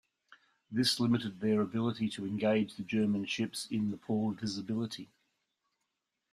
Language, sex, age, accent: English, male, 50-59, Australian English